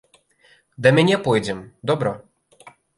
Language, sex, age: Belarusian, male, 19-29